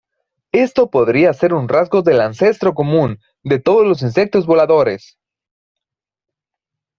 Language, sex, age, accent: Spanish, male, 19-29, México